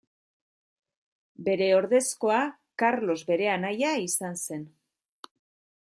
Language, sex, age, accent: Basque, female, 40-49, Mendebalekoa (Araba, Bizkaia, Gipuzkoako mendebaleko herri batzuk)